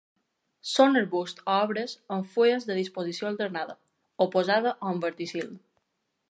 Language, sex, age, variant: Catalan, female, under 19, Balear